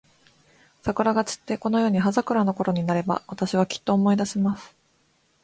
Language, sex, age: Japanese, female, 19-29